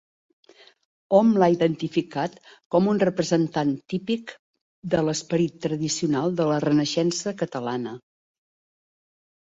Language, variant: Catalan, Central